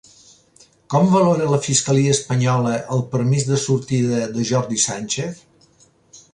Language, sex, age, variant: Catalan, male, 60-69, Central